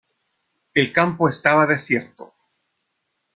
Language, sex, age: Spanish, male, 50-59